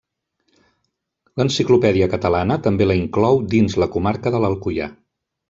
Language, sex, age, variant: Catalan, male, 50-59, Central